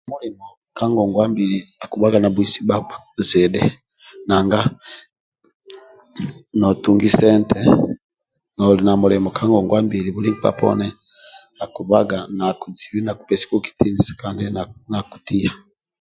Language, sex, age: Amba (Uganda), male, 40-49